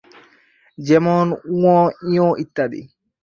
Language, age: Bengali, 19-29